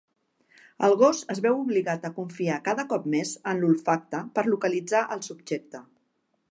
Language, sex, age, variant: Catalan, female, 50-59, Central